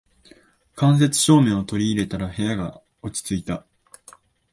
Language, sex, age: Japanese, male, 19-29